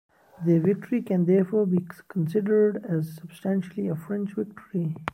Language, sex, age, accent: English, male, 19-29, India and South Asia (India, Pakistan, Sri Lanka)